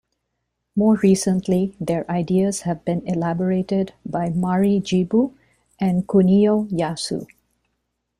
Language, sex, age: English, female, 50-59